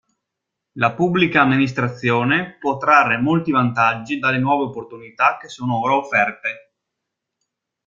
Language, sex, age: Italian, male, 30-39